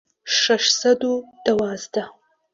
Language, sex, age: Central Kurdish, female, 30-39